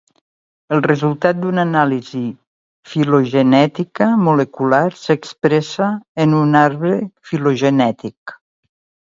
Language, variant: Catalan, Septentrional